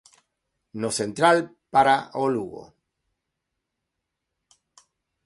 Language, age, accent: Galician, 40-49, Normativo (estándar)